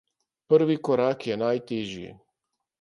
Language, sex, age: Slovenian, male, 60-69